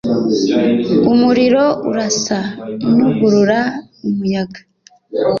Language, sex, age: Kinyarwanda, female, 40-49